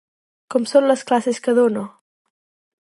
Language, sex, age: Catalan, female, 19-29